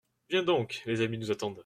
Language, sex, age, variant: French, male, under 19, Français de métropole